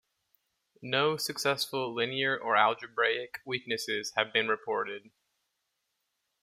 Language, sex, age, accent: English, male, 19-29, United States English